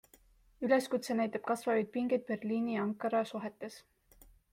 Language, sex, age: Estonian, female, 19-29